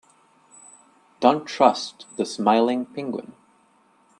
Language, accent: English, United States English